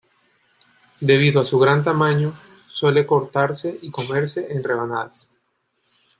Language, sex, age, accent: Spanish, male, 30-39, Caribe: Cuba, Venezuela, Puerto Rico, República Dominicana, Panamá, Colombia caribeña, México caribeño, Costa del golfo de México